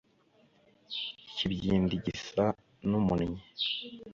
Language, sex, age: Kinyarwanda, male, under 19